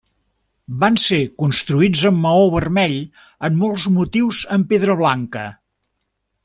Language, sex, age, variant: Catalan, male, 70-79, Central